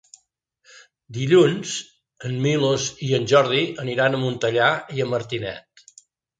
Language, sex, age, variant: Catalan, male, 60-69, Central